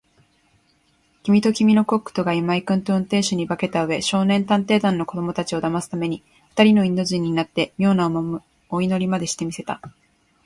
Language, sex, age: Japanese, female, 19-29